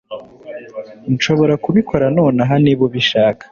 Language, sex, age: Kinyarwanda, male, 19-29